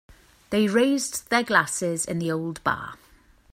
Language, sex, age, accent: English, female, 30-39, England English